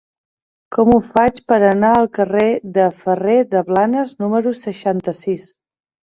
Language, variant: Catalan, Nord-Occidental